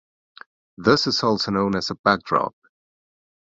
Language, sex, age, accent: English, male, 30-39, United States English